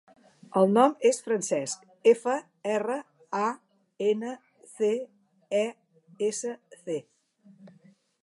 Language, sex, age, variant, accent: Catalan, female, 60-69, Central, central